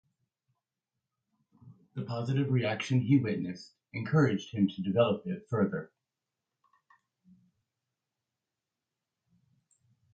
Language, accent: English, United States English